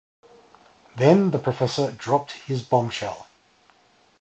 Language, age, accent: English, 50-59, Australian English